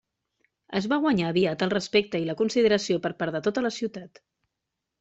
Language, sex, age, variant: Catalan, female, 40-49, Central